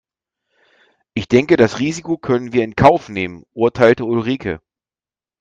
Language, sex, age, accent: German, male, 40-49, Deutschland Deutsch